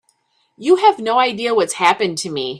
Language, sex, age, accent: English, female, 50-59, United States English